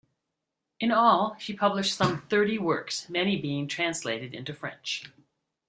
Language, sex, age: English, female, 50-59